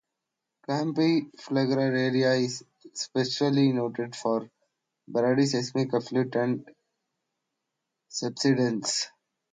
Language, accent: English, India and South Asia (India, Pakistan, Sri Lanka)